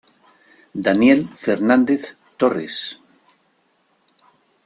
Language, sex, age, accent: Spanish, male, 60-69, España: Centro-Sur peninsular (Madrid, Toledo, Castilla-La Mancha)